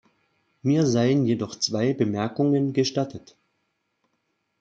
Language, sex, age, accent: German, male, 40-49, Deutschland Deutsch